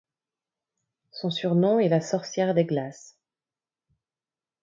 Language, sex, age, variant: French, female, 30-39, Français de métropole